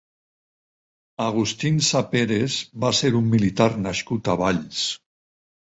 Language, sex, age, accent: Catalan, male, 60-69, valencià